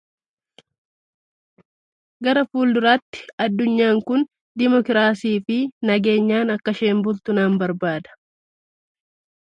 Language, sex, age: Oromo, female, 19-29